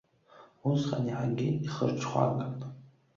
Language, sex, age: Abkhazian, male, under 19